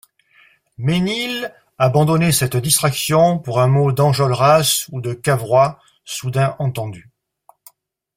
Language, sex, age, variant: French, male, 50-59, Français de métropole